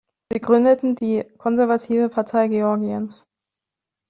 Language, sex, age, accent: German, female, 19-29, Deutschland Deutsch